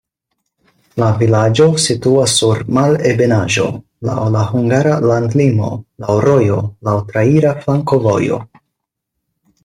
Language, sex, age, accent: Esperanto, male, 19-29, Internacia